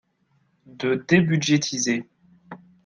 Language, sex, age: French, male, 19-29